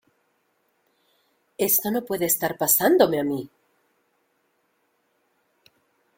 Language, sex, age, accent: Spanish, female, 40-49, América central